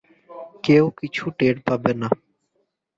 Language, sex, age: Bengali, male, 19-29